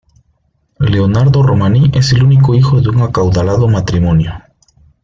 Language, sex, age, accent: Spanish, male, 30-39, México